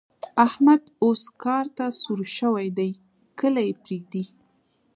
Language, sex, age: Pashto, female, 19-29